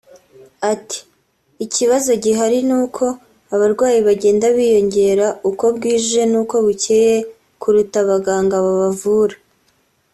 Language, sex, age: Kinyarwanda, female, 19-29